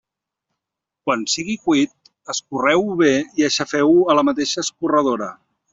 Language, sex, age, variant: Catalan, male, 50-59, Central